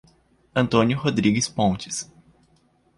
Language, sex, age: Portuguese, male, 19-29